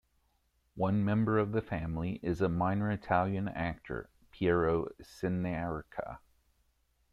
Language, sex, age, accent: English, male, 40-49, United States English